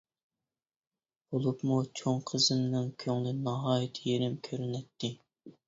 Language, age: Uyghur, 30-39